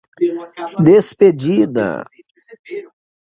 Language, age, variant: Portuguese, 40-49, Portuguese (Brasil)